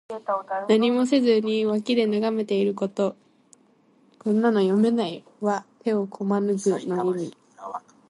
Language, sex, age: Japanese, female, 19-29